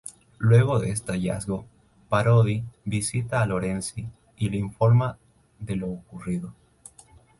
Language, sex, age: Spanish, male, 19-29